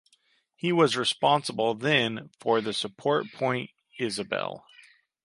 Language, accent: English, United States English